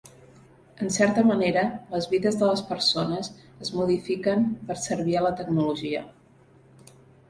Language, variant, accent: Catalan, Central, central